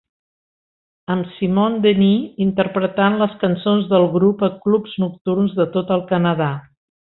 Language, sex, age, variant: Catalan, female, 60-69, Central